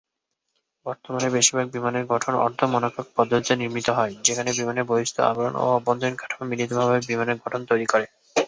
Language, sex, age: Bengali, male, 19-29